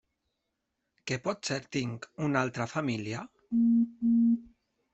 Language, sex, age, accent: Catalan, male, 30-39, valencià